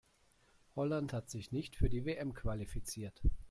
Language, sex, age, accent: German, male, 19-29, Deutschland Deutsch